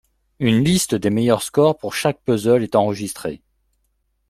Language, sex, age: French, male, 40-49